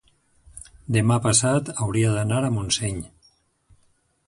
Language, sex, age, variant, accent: Catalan, male, 60-69, Valencià central, valencià